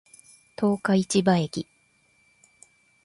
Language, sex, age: Japanese, female, 50-59